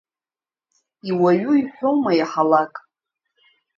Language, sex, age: Abkhazian, female, 30-39